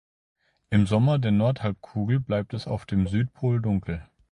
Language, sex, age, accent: German, male, 30-39, Deutschland Deutsch